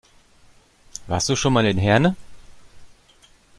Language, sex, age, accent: German, male, 40-49, Deutschland Deutsch